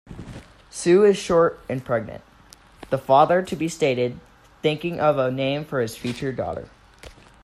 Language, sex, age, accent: English, male, under 19, United States English